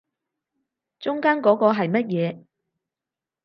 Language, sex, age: Cantonese, female, 30-39